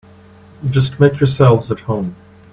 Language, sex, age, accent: English, male, 50-59, Canadian English